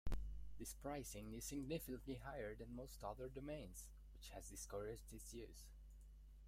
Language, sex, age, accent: English, male, 19-29, United States English